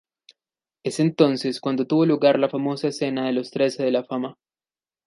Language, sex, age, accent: Spanish, male, 19-29, Andino-Pacífico: Colombia, Perú, Ecuador, oeste de Bolivia y Venezuela andina